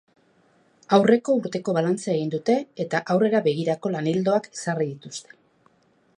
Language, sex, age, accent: Basque, female, 50-59, Mendebalekoa (Araba, Bizkaia, Gipuzkoako mendebaleko herri batzuk)